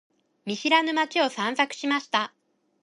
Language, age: Japanese, 19-29